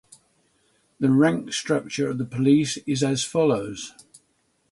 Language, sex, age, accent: English, male, 80-89, England English